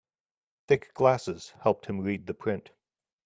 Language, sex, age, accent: English, male, 30-39, United States English